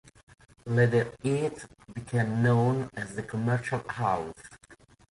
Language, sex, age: English, male, 50-59